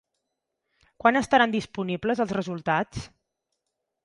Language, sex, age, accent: Catalan, female, 40-49, nord-oriental